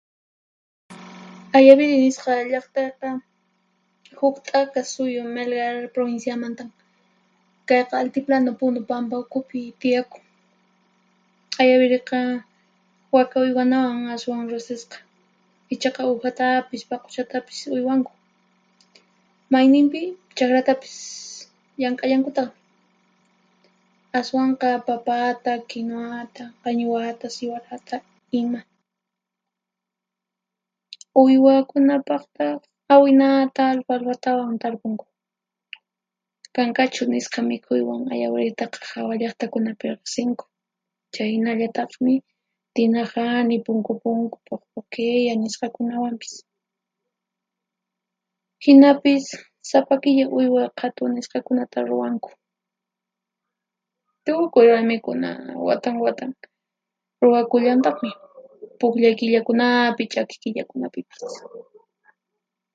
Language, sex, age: Puno Quechua, female, 19-29